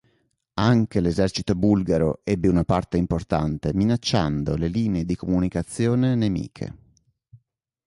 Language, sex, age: Italian, male, 30-39